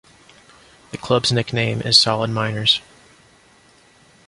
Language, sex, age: English, male, 19-29